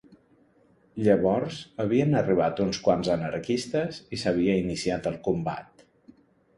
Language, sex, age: Catalan, male, 50-59